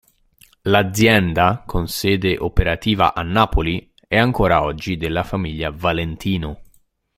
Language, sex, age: Italian, male, 19-29